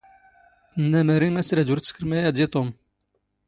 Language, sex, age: Standard Moroccan Tamazight, male, 30-39